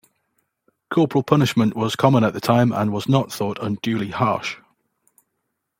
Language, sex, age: English, male, 40-49